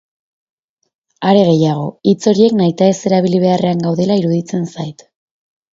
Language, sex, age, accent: Basque, female, 19-29, Erdialdekoa edo Nafarra (Gipuzkoa, Nafarroa)